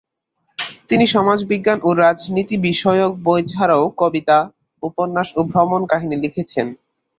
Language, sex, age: Bengali, male, under 19